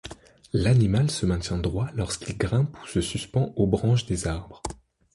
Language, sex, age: French, male, 19-29